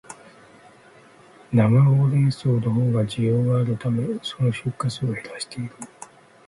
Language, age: Japanese, 50-59